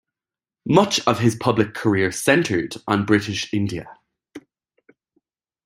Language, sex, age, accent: English, male, 19-29, Irish English